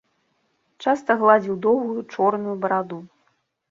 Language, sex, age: Belarusian, female, 30-39